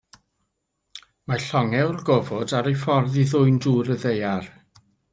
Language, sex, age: Welsh, male, 50-59